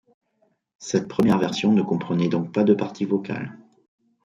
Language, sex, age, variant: French, male, 40-49, Français de métropole